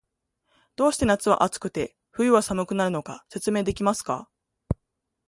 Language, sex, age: Japanese, female, 19-29